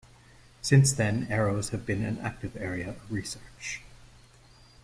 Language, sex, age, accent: English, male, 40-49, United States English